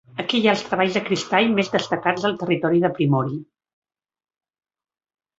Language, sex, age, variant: Catalan, female, 50-59, Central